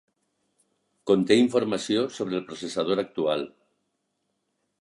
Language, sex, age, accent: Catalan, male, 60-69, valencià